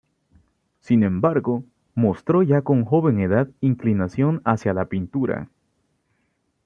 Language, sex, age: Spanish, male, 19-29